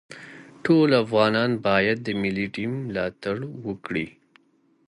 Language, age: Pashto, 30-39